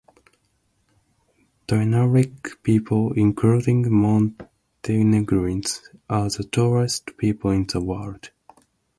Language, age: English, 19-29